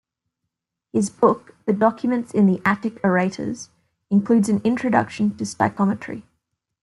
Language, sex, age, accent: English, female, 19-29, Australian English